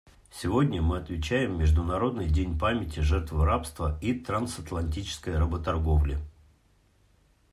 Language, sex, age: Russian, male, 40-49